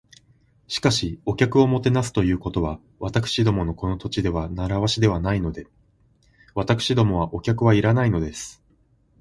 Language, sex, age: Japanese, male, 19-29